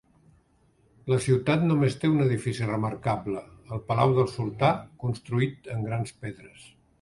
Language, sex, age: Catalan, male, 70-79